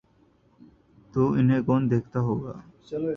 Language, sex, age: Urdu, male, 19-29